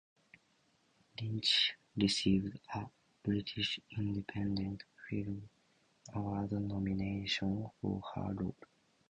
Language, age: English, 19-29